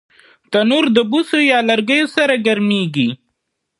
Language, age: Pashto, 19-29